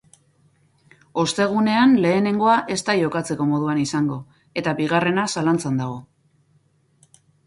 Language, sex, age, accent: Basque, female, 40-49, Mendebalekoa (Araba, Bizkaia, Gipuzkoako mendebaleko herri batzuk)